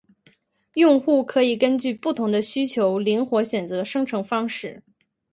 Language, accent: Chinese, 出生地：吉林省